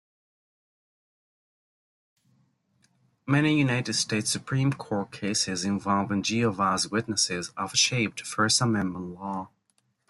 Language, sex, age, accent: English, male, 30-39, United States English